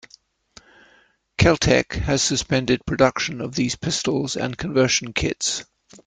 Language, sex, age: English, male, 70-79